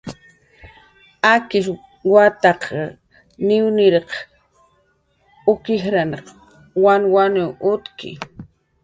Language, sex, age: Jaqaru, female, 40-49